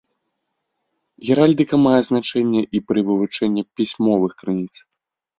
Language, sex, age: Belarusian, male, under 19